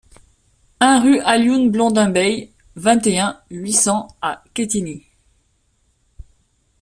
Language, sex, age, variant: French, female, 30-39, Français de métropole